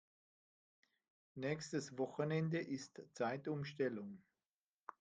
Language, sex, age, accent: German, male, 50-59, Schweizerdeutsch